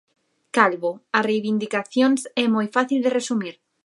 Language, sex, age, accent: Galician, female, 30-39, Normativo (estándar)